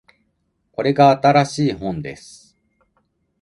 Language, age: Japanese, 40-49